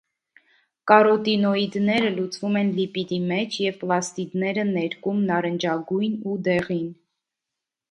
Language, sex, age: Armenian, female, 19-29